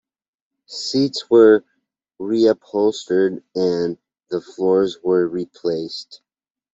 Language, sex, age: English, male, 30-39